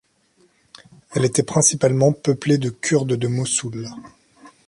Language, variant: French, Français de métropole